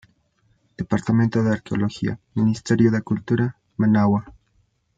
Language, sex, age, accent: Spanish, male, 19-29, Andino-Pacífico: Colombia, Perú, Ecuador, oeste de Bolivia y Venezuela andina